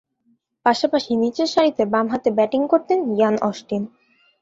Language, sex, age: Bengali, female, 30-39